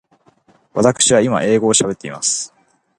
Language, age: Japanese, 19-29